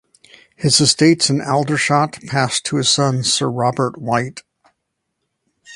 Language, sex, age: English, male, 60-69